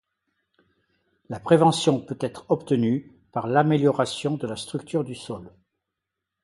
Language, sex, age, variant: French, male, 70-79, Français de métropole